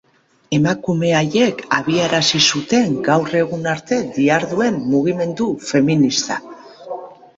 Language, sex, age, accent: Basque, female, 40-49, Mendebalekoa (Araba, Bizkaia, Gipuzkoako mendebaleko herri batzuk)